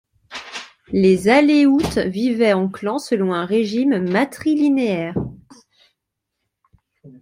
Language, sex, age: French, male, 19-29